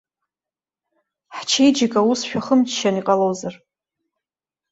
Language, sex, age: Abkhazian, female, 30-39